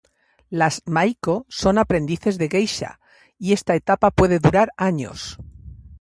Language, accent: Spanish, España: Centro-Sur peninsular (Madrid, Toledo, Castilla-La Mancha)